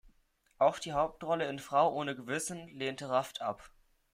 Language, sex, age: German, male, under 19